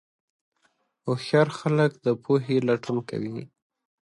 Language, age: Pashto, 19-29